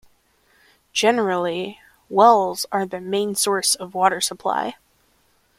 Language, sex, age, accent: English, male, 19-29, United States English